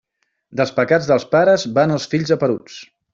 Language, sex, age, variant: Catalan, male, 40-49, Central